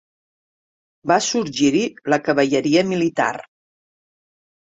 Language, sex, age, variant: Catalan, female, 50-59, Septentrional